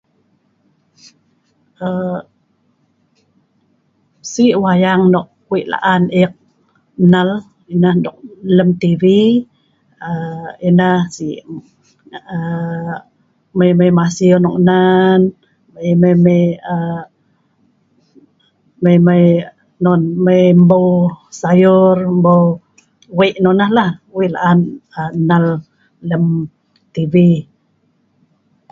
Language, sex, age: Sa'ban, female, 50-59